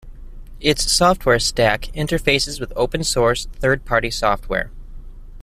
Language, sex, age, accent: English, male, 19-29, United States English